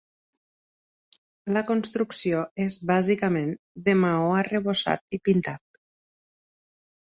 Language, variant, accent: Catalan, Septentrional, Ebrenc; occidental